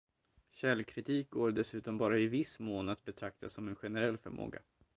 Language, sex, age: Swedish, male, 19-29